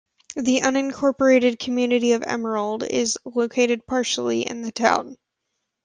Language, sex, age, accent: English, female, 19-29, United States English